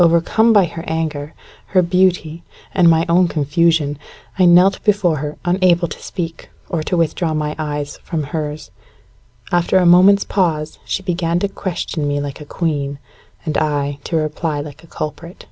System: none